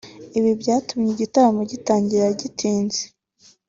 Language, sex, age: Kinyarwanda, female, 19-29